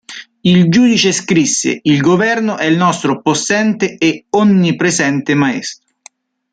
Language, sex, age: Italian, male, 30-39